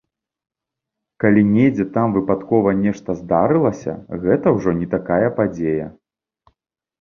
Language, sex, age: Belarusian, male, 30-39